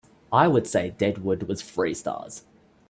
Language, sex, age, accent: English, male, 19-29, Australian English